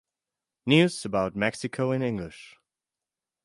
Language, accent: English, England English